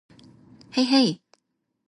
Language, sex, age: Japanese, female, 19-29